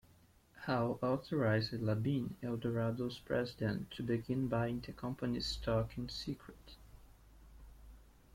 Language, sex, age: English, male, 19-29